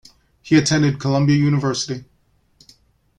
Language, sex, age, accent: English, male, 40-49, United States English